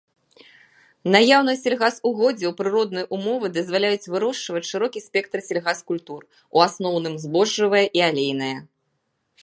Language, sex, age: Belarusian, female, 40-49